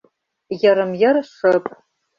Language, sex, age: Mari, female, 50-59